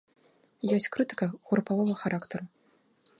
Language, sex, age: Belarusian, female, 30-39